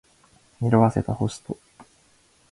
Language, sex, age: Japanese, male, 19-29